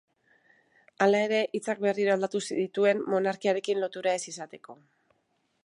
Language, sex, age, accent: Basque, female, 40-49, Mendebalekoa (Araba, Bizkaia, Gipuzkoako mendebaleko herri batzuk)